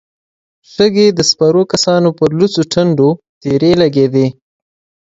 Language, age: Pashto, 19-29